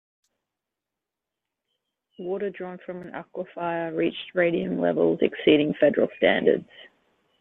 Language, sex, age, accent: English, female, 40-49, Australian English